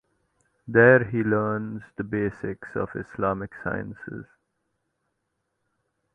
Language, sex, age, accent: English, male, 19-29, India and South Asia (India, Pakistan, Sri Lanka)